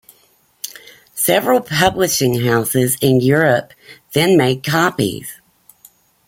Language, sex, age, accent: English, female, 50-59, United States English